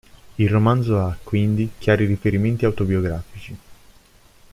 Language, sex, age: Italian, male, under 19